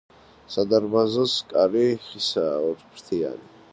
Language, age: Georgian, 19-29